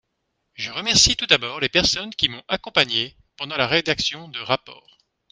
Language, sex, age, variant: French, male, 40-49, Français de métropole